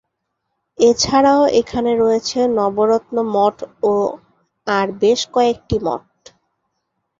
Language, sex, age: Bengali, female, 19-29